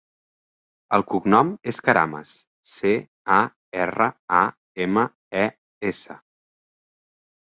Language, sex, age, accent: Catalan, male, 19-29, central; nord-occidental